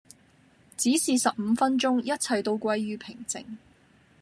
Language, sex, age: Cantonese, female, 19-29